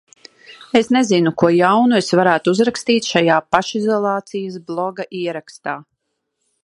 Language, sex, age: Latvian, female, 40-49